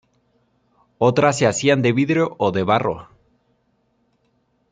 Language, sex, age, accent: Spanish, male, 19-29, México